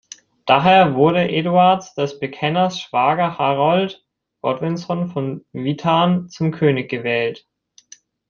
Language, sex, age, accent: German, male, 19-29, Deutschland Deutsch